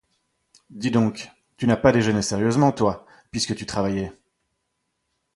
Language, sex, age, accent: French, male, 30-39, Français de Belgique